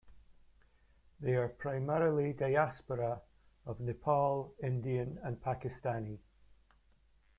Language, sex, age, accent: English, male, 40-49, Scottish English